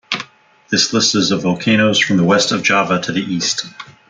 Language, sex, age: English, male, 40-49